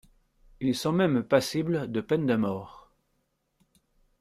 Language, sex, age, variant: French, male, 60-69, Français de métropole